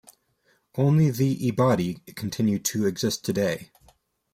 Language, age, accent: English, 19-29, United States English